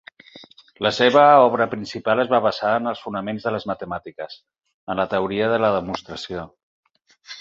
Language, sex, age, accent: Catalan, male, 50-59, Barcelonès